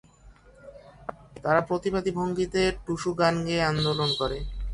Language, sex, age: Bengali, male, 19-29